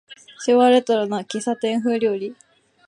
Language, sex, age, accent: Japanese, female, 19-29, 東京